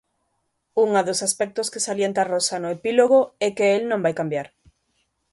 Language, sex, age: Galician, female, 30-39